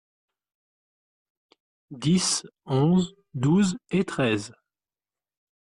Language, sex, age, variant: French, male, 40-49, Français de métropole